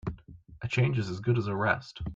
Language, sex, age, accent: English, male, under 19, United States English